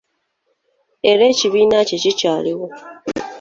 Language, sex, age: Ganda, female, 19-29